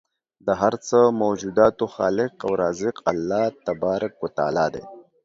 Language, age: Pashto, 30-39